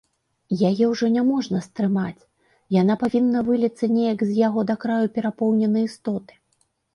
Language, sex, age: Belarusian, female, 40-49